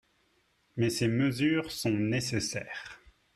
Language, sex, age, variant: French, male, 40-49, Français de métropole